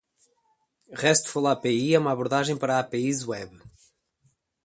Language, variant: Portuguese, Portuguese (Portugal)